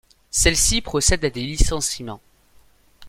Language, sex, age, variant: French, male, under 19, Français de métropole